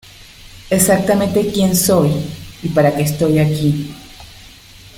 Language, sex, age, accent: Spanish, female, 40-49, Caribe: Cuba, Venezuela, Puerto Rico, República Dominicana, Panamá, Colombia caribeña, México caribeño, Costa del golfo de México